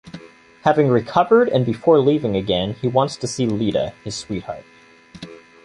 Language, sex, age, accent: English, male, 19-29, United States English